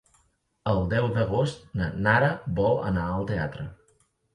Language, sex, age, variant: Catalan, male, 30-39, Central